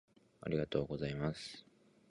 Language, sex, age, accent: Japanese, male, 19-29, 標準語